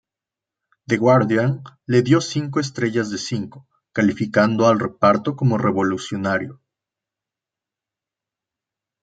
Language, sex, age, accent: Spanish, male, 30-39, México